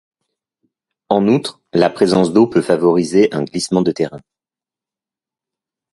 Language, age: French, 40-49